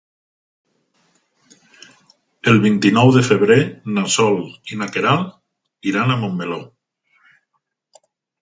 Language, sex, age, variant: Catalan, male, 50-59, Nord-Occidental